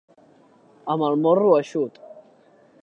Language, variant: Catalan, Central